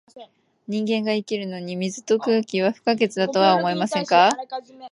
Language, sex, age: Japanese, female, 19-29